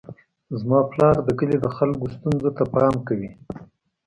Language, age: Pashto, under 19